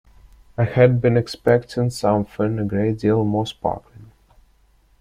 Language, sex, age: English, male, 19-29